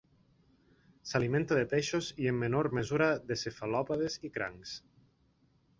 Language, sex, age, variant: Catalan, male, 30-39, Nord-Occidental